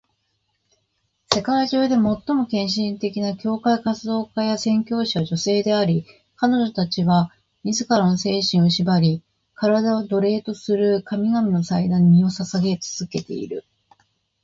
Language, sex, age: Japanese, female, 50-59